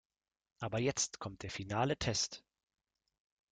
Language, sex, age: German, male, 19-29